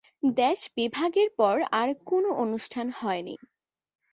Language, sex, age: Bengali, female, under 19